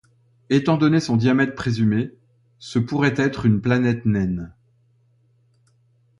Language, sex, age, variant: French, male, 60-69, Français de métropole